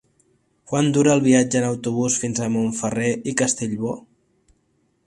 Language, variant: Catalan, Central